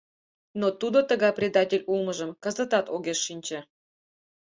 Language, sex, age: Mari, female, 19-29